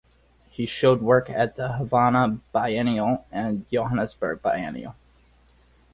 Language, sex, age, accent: English, male, 30-39, United States English